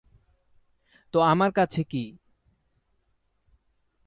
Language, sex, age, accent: Bengali, male, 19-29, Standard Bengali